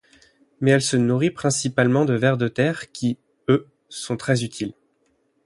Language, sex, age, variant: French, male, 19-29, Français de métropole